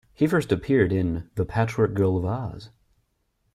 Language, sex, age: English, male, 19-29